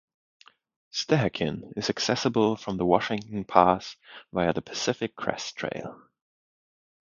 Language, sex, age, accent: English, male, 19-29, United States English